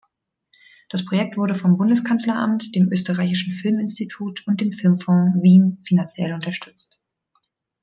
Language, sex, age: German, female, 30-39